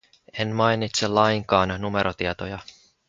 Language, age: Finnish, 19-29